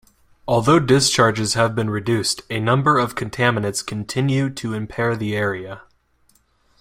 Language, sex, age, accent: English, male, 19-29, United States English